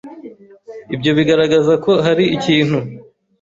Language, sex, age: Kinyarwanda, male, 19-29